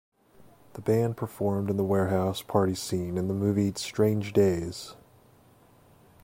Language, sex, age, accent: English, male, 19-29, United States English